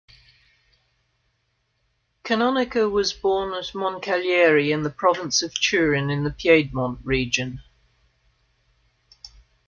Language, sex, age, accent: English, female, 50-59, Australian English